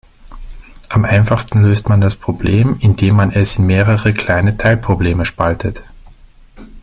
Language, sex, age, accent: German, male, 19-29, Österreichisches Deutsch